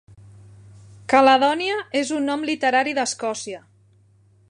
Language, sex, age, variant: Catalan, female, 40-49, Central